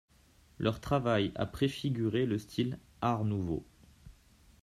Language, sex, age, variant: French, male, 19-29, Français de métropole